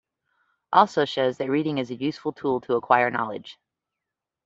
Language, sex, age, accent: English, female, 50-59, United States English